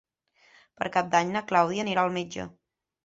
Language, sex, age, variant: Catalan, female, 19-29, Central